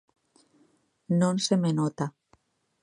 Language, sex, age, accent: Galician, female, 19-29, Normativo (estándar)